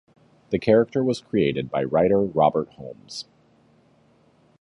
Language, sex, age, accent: English, male, 30-39, United States English